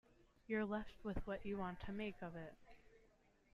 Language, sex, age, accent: English, female, 19-29, United States English